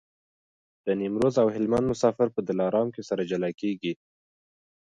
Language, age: Pashto, 19-29